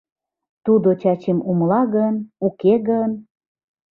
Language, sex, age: Mari, female, 40-49